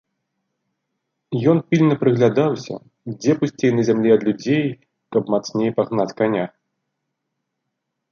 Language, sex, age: Belarusian, male, 30-39